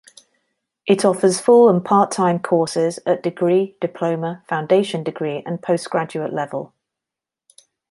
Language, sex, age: English, female, 30-39